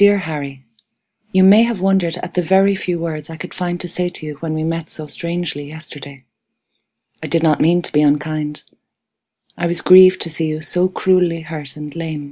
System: none